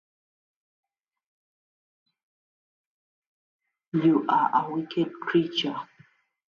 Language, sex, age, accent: English, female, 30-39, England English